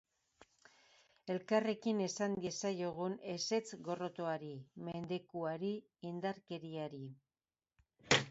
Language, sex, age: Basque, female, 50-59